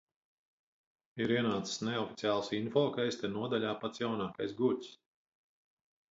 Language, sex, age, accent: Latvian, male, 50-59, Vidus dialekts